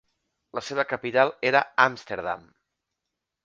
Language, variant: Catalan, Central